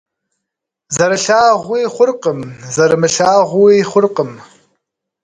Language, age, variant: Kabardian, 30-39, Адыгэбзэ (Къэбэрдей, Кирил, псоми зэдай)